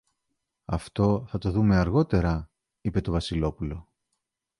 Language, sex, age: Greek, male, 40-49